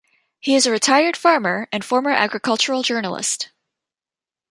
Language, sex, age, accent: English, female, 19-29, United States English